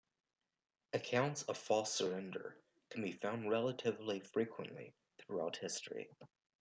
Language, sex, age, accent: English, male, under 19, United States English